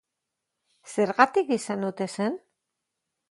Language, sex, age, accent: Basque, female, 50-59, Mendebalekoa (Araba, Bizkaia, Gipuzkoako mendebaleko herri batzuk)